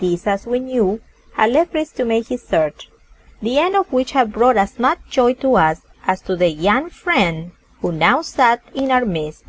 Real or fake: real